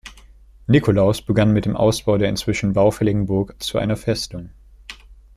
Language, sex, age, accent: German, male, under 19, Deutschland Deutsch